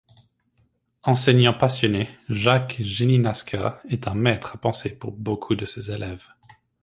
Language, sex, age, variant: French, male, 19-29, Français de métropole